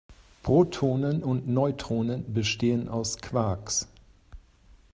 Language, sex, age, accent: German, male, 50-59, Deutschland Deutsch